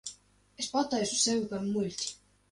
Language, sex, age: Latvian, male, under 19